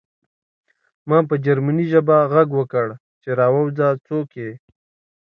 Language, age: Pashto, 19-29